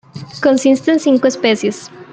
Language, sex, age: Spanish, male, 90+